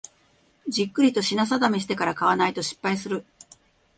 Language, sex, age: Japanese, female, 50-59